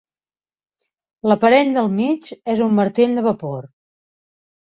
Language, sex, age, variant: Catalan, female, 40-49, Central